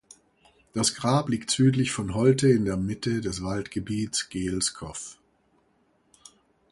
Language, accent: German, Deutschland Deutsch